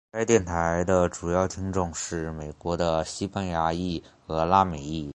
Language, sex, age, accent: Chinese, male, under 19, 出生地：浙江省